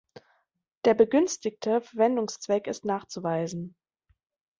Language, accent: German, Deutschland Deutsch